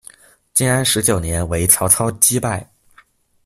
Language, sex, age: Chinese, male, under 19